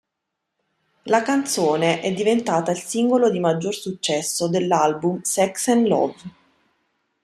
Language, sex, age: Italian, female, 19-29